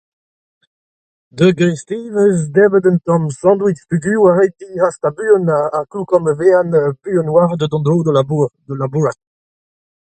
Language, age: Breton, 40-49